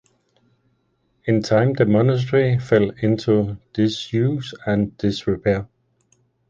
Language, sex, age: English, male, 40-49